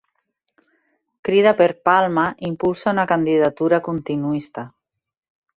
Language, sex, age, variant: Catalan, female, 40-49, Central